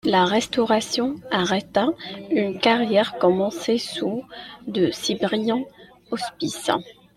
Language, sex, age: French, female, 19-29